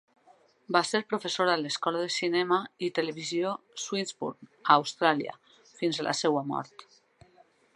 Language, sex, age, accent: Catalan, female, 40-49, valencià